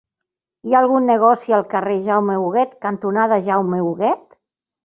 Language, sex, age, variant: Catalan, female, 70-79, Central